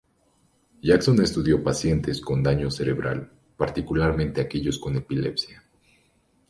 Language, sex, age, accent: Spanish, male, 19-29, Andino-Pacífico: Colombia, Perú, Ecuador, oeste de Bolivia y Venezuela andina